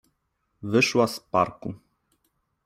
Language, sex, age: Polish, male, 30-39